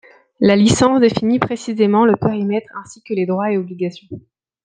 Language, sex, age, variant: French, female, 30-39, Français de métropole